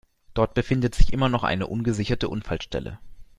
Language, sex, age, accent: German, male, 19-29, Deutschland Deutsch